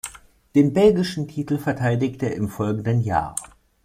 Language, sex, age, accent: German, male, 19-29, Deutschland Deutsch